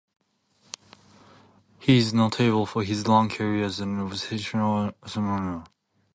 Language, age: English, 19-29